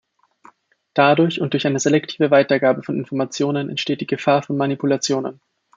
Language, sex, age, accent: German, male, 19-29, Österreichisches Deutsch